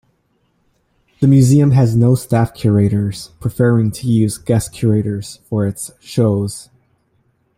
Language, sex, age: English, male, 30-39